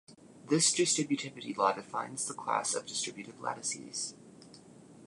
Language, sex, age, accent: English, male, 19-29, United States English